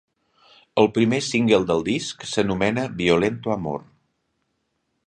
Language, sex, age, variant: Catalan, male, 50-59, Central